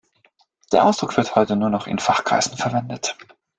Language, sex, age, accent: German, male, 19-29, Österreichisches Deutsch